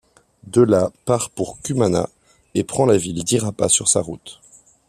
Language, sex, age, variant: French, male, 30-39, Français de métropole